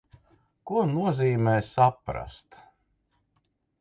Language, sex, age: Latvian, male, 50-59